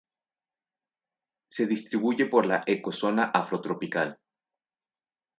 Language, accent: Spanish, México